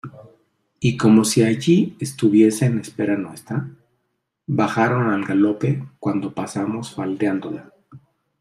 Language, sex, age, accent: Spanish, male, 40-49, México